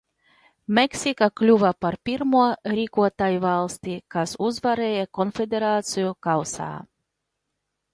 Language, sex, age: Latvian, female, 40-49